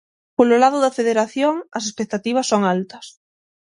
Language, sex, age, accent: Galician, female, 19-29, Oriental (común en zona oriental); Normativo (estándar)